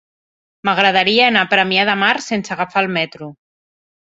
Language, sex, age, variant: Catalan, female, 40-49, Central